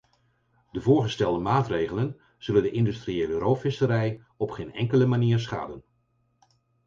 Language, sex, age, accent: Dutch, male, 50-59, Nederlands Nederlands